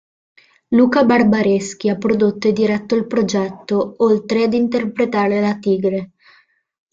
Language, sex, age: Italian, female, 19-29